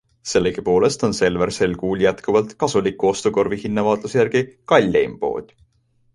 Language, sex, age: Estonian, male, 19-29